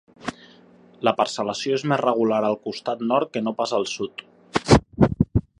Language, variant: Catalan, Central